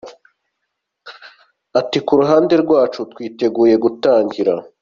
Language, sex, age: Kinyarwanda, male, 19-29